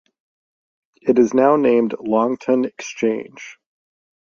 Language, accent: English, Canadian English